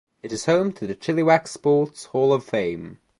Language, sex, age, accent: English, male, under 19, England English